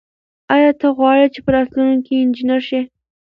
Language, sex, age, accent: Pashto, female, under 19, کندهاری لهجه